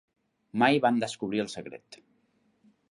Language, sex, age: Catalan, male, 19-29